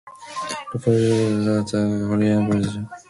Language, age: English, 19-29